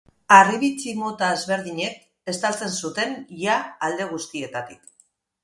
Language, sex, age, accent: Basque, female, 40-49, Mendebalekoa (Araba, Bizkaia, Gipuzkoako mendebaleko herri batzuk)